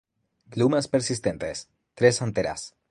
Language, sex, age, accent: Spanish, male, 19-29, España: Centro-Sur peninsular (Madrid, Toledo, Castilla-La Mancha)